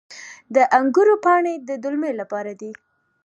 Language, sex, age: Pashto, female, 19-29